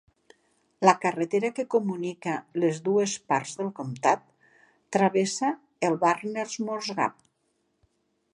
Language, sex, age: Catalan, female, 60-69